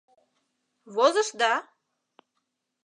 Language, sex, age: Mari, female, 30-39